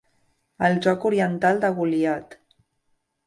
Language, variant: Catalan, Central